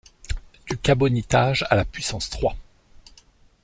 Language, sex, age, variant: French, male, 50-59, Français de métropole